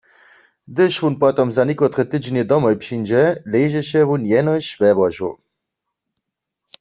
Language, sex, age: Upper Sorbian, male, 40-49